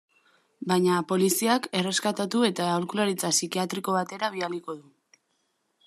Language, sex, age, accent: Basque, female, 19-29, Mendebalekoa (Araba, Bizkaia, Gipuzkoako mendebaleko herri batzuk)